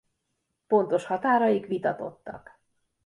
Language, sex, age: Hungarian, female, 50-59